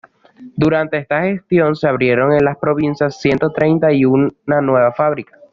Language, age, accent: Spanish, 50-59, Caribe: Cuba, Venezuela, Puerto Rico, República Dominicana, Panamá, Colombia caribeña, México caribeño, Costa del golfo de México